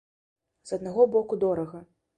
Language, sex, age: Belarusian, female, 19-29